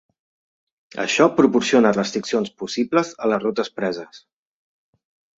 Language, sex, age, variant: Catalan, male, 30-39, Central